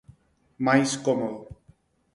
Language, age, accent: Galician, 30-39, Neofalante